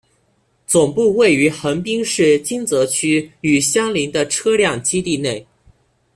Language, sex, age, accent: Chinese, male, under 19, 出生地：江西省